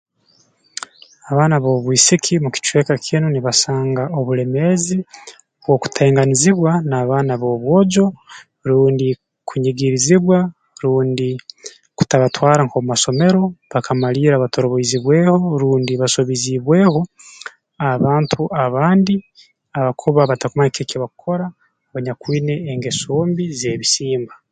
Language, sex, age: Tooro, male, 19-29